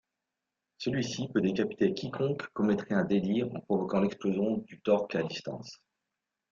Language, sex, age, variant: French, male, 50-59, Français de métropole